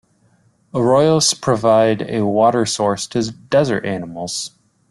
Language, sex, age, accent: English, male, 19-29, United States English